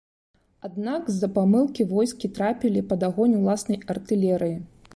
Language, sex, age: Belarusian, female, 30-39